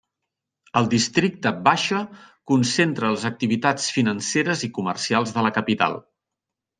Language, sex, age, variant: Catalan, male, 50-59, Central